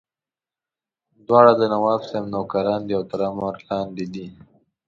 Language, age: Pashto, 19-29